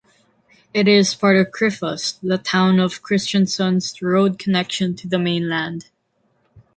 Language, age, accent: English, under 19, Filipino